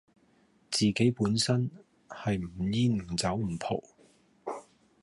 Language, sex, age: Cantonese, male, 40-49